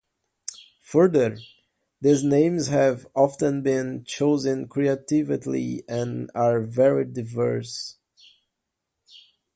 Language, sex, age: English, male, 19-29